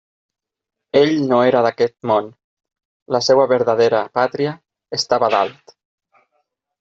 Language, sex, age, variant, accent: Catalan, male, 30-39, Valencià meridional, central; valencià